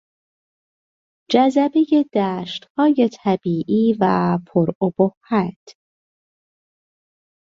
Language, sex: Persian, female